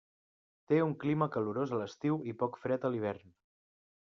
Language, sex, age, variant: Catalan, male, 19-29, Central